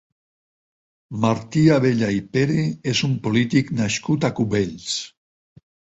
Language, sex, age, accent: Catalan, male, 60-69, valencià